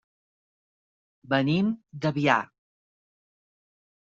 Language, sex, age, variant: Catalan, female, 40-49, Central